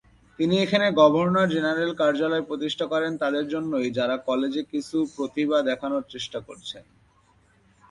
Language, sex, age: Bengali, male, 19-29